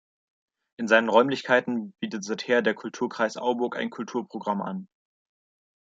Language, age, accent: German, 19-29, Deutschland Deutsch